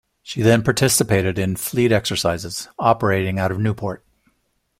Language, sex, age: English, male, 60-69